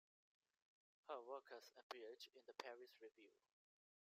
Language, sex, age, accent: English, male, 19-29, United States English